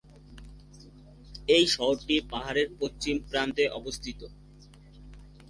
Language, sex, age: Bengali, male, under 19